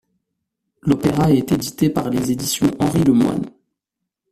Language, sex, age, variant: French, male, 30-39, Français de métropole